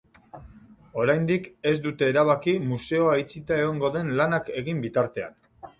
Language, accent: Basque, Mendebalekoa (Araba, Bizkaia, Gipuzkoako mendebaleko herri batzuk)